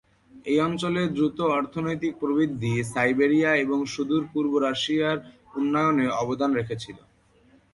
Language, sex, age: Bengali, male, 19-29